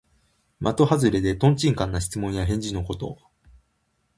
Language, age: Japanese, 19-29